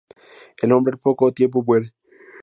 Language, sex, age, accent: Spanish, male, under 19, México